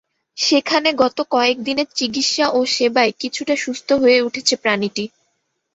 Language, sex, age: Bengali, female, 19-29